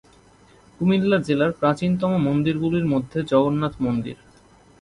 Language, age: Bengali, 19-29